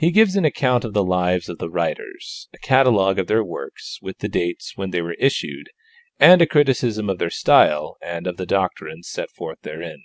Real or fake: real